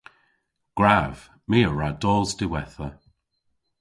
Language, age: Cornish, 50-59